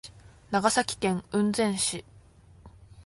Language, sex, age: Japanese, female, 19-29